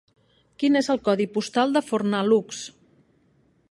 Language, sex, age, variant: Catalan, female, 50-59, Central